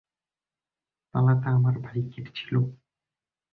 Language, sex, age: Bengali, male, 19-29